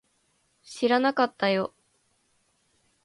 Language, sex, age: Japanese, female, 19-29